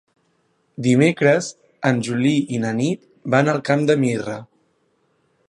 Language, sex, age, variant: Catalan, male, 19-29, Central